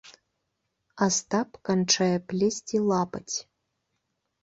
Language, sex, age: Belarusian, female, 30-39